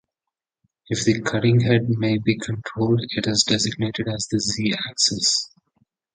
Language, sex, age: English, male, 30-39